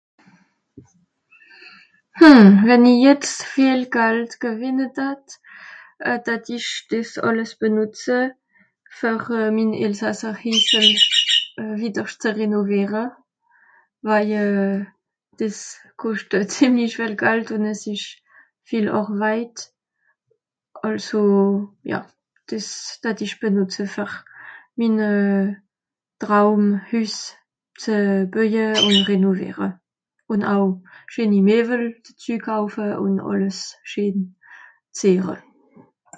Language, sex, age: Swiss German, female, 30-39